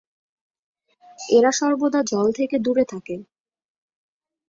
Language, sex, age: Bengali, female, 19-29